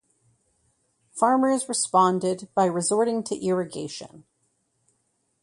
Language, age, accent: English, 30-39, United States English